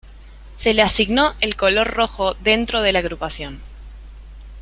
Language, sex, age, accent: Spanish, female, 19-29, Rioplatense: Argentina, Uruguay, este de Bolivia, Paraguay